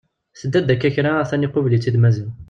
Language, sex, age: Kabyle, male, 19-29